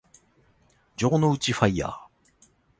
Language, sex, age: Japanese, male, 40-49